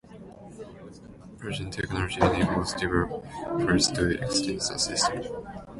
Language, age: English, 19-29